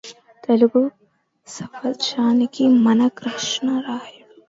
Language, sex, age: Telugu, female, 19-29